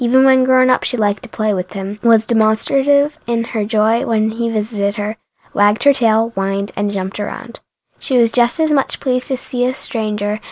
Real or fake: real